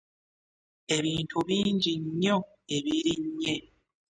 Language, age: Ganda, 19-29